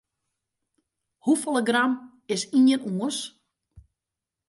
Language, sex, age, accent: Western Frisian, female, 30-39, Wâldfrysk